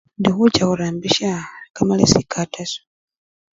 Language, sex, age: Luyia, male, 30-39